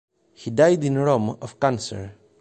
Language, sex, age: English, male, 40-49